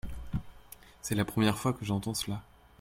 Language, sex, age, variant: French, male, 19-29, Français de métropole